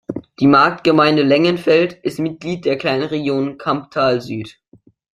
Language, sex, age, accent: German, male, under 19, Deutschland Deutsch